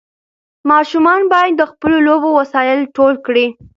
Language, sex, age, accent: Pashto, female, under 19, کندهاری لهجه